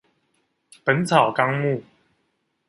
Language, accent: Chinese, 出生地：臺北市